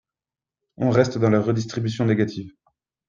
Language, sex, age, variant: French, male, 30-39, Français de métropole